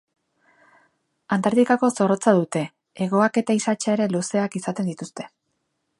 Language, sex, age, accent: Basque, female, 30-39, Mendebalekoa (Araba, Bizkaia, Gipuzkoako mendebaleko herri batzuk)